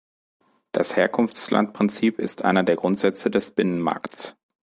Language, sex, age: German, male, 40-49